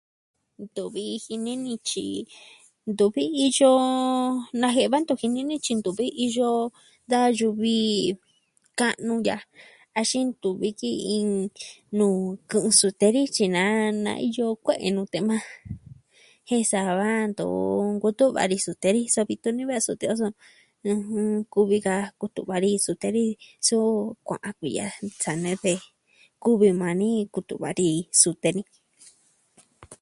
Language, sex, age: Southwestern Tlaxiaco Mixtec, female, 19-29